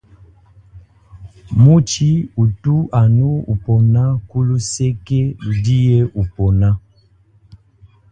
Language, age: Luba-Lulua, 40-49